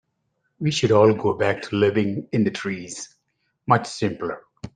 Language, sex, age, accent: English, male, 50-59, India and South Asia (India, Pakistan, Sri Lanka)